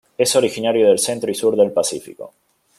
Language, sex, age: Spanish, male, 40-49